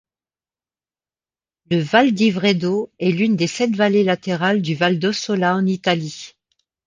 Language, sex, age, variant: French, female, 50-59, Français de métropole